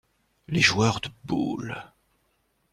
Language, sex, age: French, male, 40-49